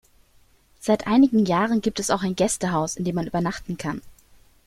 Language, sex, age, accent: German, female, 30-39, Deutschland Deutsch